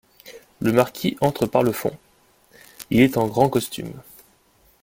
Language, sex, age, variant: French, male, 19-29, Français de métropole